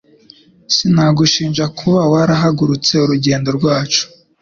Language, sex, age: Kinyarwanda, male, under 19